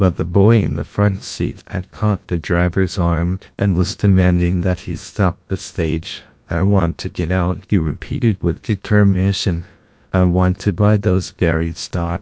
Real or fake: fake